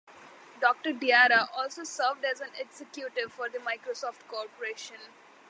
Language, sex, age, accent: English, female, 19-29, India and South Asia (India, Pakistan, Sri Lanka)